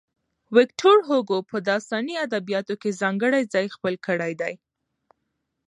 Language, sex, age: Pashto, female, under 19